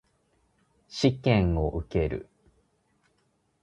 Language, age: Japanese, 19-29